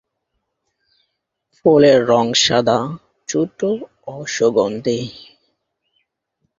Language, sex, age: Bengali, male, 19-29